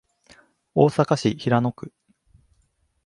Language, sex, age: Japanese, male, 19-29